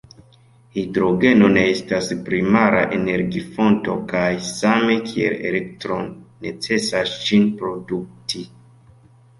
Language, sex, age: Esperanto, male, 30-39